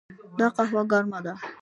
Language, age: Pashto, 19-29